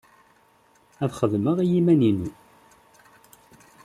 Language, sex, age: Kabyle, male, 30-39